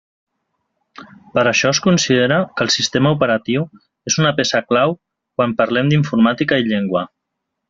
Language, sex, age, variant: Catalan, female, 30-39, Central